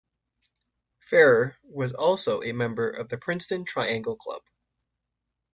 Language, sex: English, male